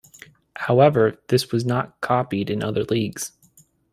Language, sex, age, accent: English, male, 19-29, United States English